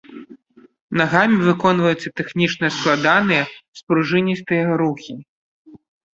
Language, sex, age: Belarusian, male, 30-39